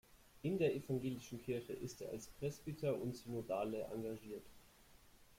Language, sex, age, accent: German, male, 19-29, Deutschland Deutsch